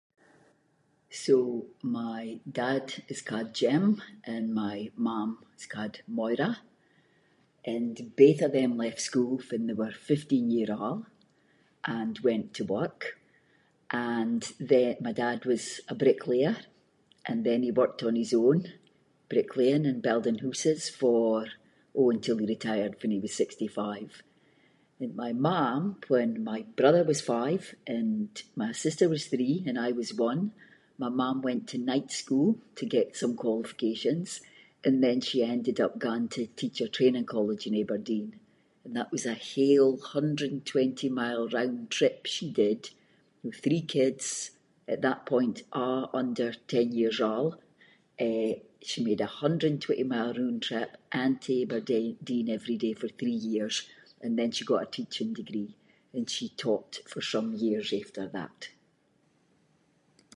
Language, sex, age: Scots, female, 50-59